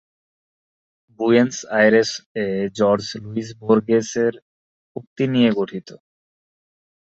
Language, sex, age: Bengali, male, 19-29